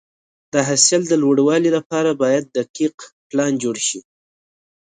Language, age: Pashto, 30-39